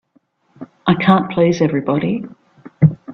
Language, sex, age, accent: English, female, 40-49, Australian English